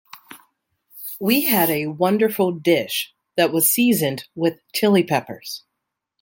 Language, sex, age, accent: English, female, 30-39, United States English